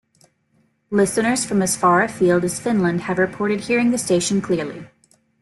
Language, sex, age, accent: English, female, 30-39, United States English